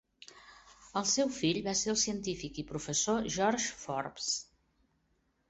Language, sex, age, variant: Catalan, female, 60-69, Central